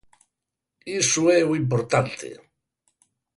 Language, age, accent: Galician, 70-79, Atlántico (seseo e gheada)